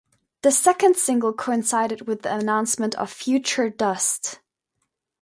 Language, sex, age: English, female, under 19